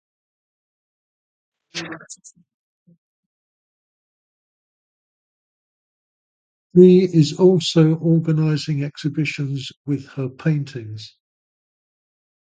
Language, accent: English, England English